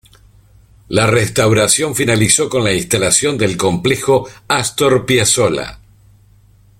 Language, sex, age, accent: Spanish, male, 50-59, Rioplatense: Argentina, Uruguay, este de Bolivia, Paraguay